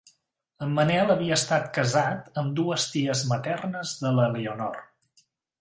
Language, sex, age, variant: Catalan, male, 40-49, Central